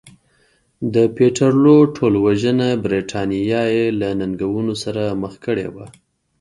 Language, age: Pashto, 30-39